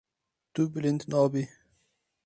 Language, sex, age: Kurdish, male, 30-39